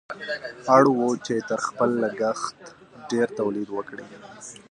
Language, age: Pashto, 19-29